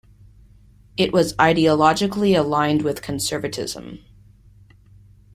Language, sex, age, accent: English, female, 30-39, United States English